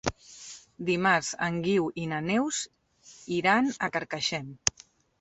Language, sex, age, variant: Catalan, female, 40-49, Central